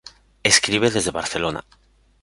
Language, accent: Spanish, España: Centro-Sur peninsular (Madrid, Toledo, Castilla-La Mancha)